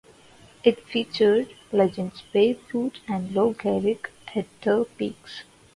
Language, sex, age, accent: English, female, 19-29, India and South Asia (India, Pakistan, Sri Lanka)